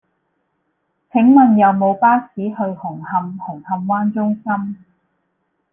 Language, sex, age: Cantonese, female, 19-29